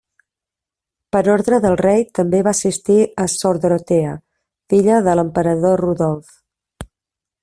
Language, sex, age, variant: Catalan, female, 40-49, Central